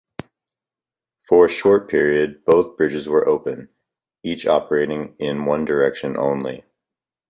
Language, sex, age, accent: English, male, 30-39, United States English